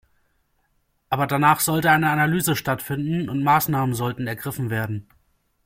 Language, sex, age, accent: German, male, 19-29, Deutschland Deutsch